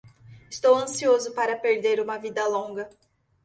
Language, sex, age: Portuguese, female, 30-39